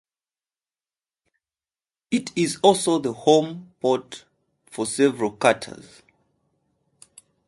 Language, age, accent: English, 19-29, United States English; England English